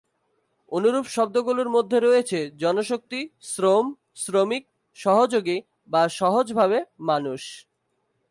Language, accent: Bengali, fluent